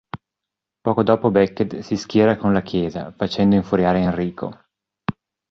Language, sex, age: Italian, male, 40-49